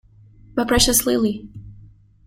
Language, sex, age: English, female, 19-29